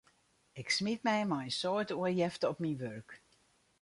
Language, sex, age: Western Frisian, female, 60-69